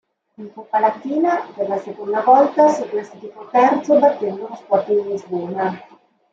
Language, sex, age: Italian, female, 40-49